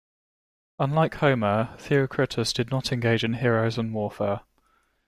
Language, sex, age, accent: English, male, 19-29, England English